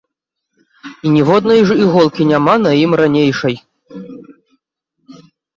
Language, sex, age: Belarusian, male, 19-29